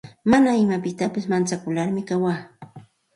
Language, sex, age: Santa Ana de Tusi Pasco Quechua, female, 40-49